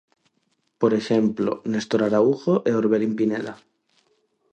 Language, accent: Galician, Neofalante